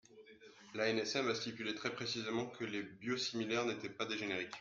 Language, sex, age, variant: French, male, 19-29, Français de métropole